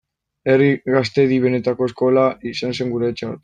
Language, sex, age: Basque, male, 19-29